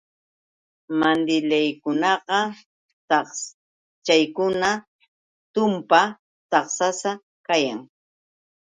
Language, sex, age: Yauyos Quechua, female, 60-69